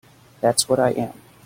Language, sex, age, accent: English, male, under 19, United States English